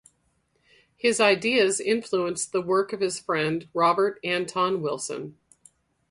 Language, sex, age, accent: English, female, 50-59, United States English